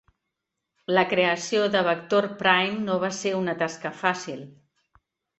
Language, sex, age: Catalan, female, 50-59